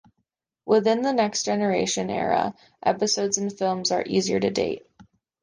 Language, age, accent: English, 19-29, United States English